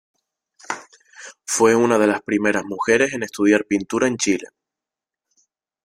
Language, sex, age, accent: Spanish, male, 19-29, España: Islas Canarias